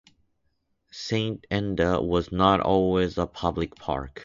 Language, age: English, 19-29